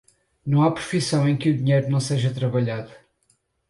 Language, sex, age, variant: Portuguese, male, 30-39, Portuguese (Portugal)